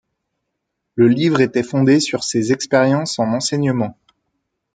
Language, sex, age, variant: French, male, 30-39, Français de métropole